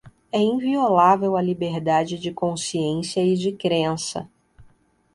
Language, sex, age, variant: Portuguese, female, 40-49, Portuguese (Brasil)